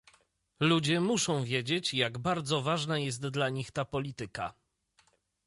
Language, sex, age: Polish, male, 30-39